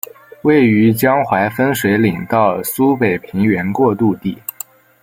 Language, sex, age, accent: Chinese, male, under 19, 出生地：浙江省